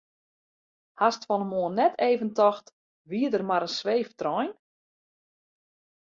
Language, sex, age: Western Frisian, female, 40-49